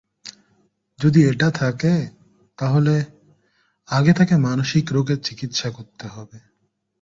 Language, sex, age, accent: Bengali, male, 19-29, প্রমিত